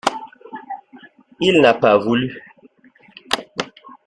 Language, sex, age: French, male, 19-29